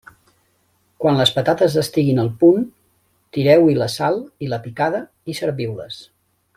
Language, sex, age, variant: Catalan, male, 30-39, Central